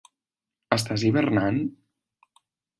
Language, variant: Catalan, Central